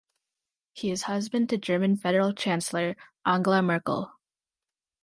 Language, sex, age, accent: English, female, under 19, United States English